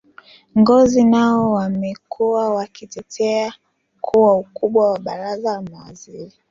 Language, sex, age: Swahili, female, 19-29